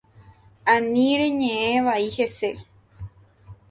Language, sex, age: Guarani, female, 19-29